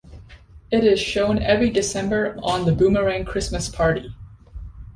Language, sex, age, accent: English, female, 19-29, Canadian English